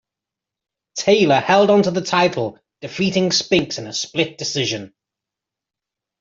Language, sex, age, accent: English, male, 40-49, England English